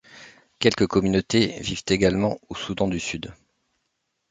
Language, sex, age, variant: French, male, 40-49, Français de métropole